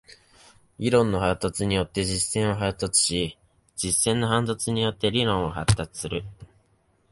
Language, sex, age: Japanese, male, 19-29